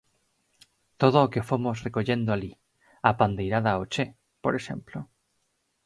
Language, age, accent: Galician, 19-29, Normativo (estándar)